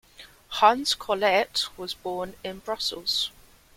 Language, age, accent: English, 19-29, England English